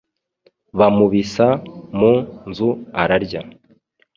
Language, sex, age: Kinyarwanda, male, 30-39